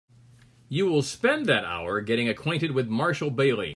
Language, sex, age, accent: English, male, 60-69, United States English